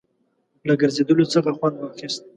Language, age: Pashto, 19-29